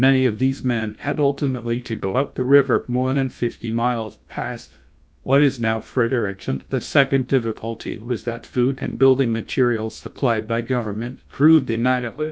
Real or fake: fake